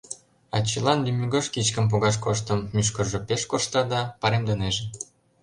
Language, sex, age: Mari, male, 19-29